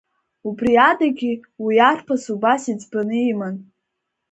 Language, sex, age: Abkhazian, female, under 19